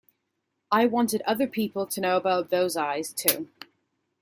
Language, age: English, 19-29